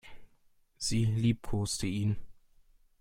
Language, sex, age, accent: German, male, under 19, Deutschland Deutsch